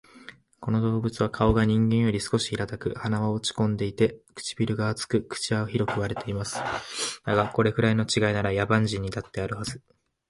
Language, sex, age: Japanese, male, 19-29